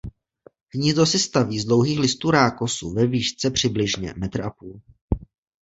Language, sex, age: Czech, male, 19-29